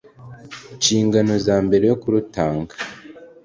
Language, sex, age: Kinyarwanda, male, 19-29